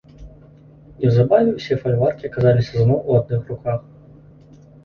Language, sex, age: Belarusian, male, 30-39